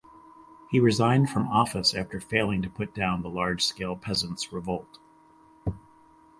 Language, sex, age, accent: English, male, 50-59, United States English